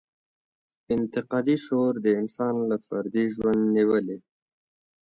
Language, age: Pashto, 30-39